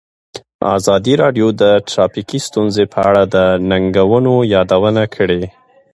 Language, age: Pashto, 30-39